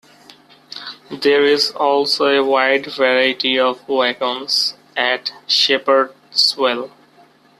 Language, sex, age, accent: English, male, 19-29, India and South Asia (India, Pakistan, Sri Lanka)